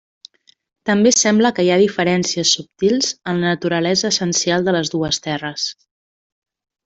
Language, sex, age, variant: Catalan, female, 40-49, Central